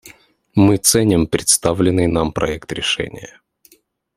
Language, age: Russian, 19-29